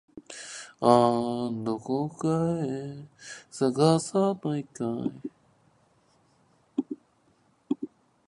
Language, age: Japanese, 19-29